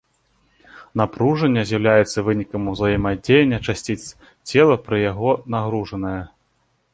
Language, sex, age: Belarusian, male, 19-29